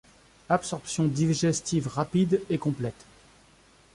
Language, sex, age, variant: French, male, 30-39, Français de métropole